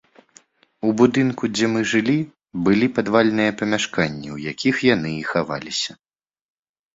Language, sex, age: Belarusian, male, 19-29